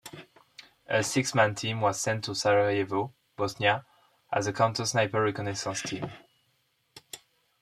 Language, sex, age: English, male, 19-29